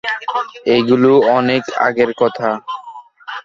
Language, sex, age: Bengali, male, under 19